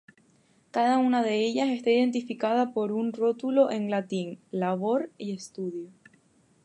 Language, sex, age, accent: Spanish, female, 19-29, España: Islas Canarias